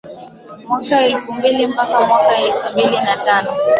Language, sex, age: Swahili, female, 19-29